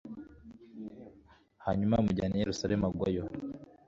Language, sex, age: Kinyarwanda, male, 19-29